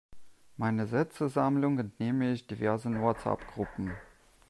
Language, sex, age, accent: German, male, 30-39, Deutschland Deutsch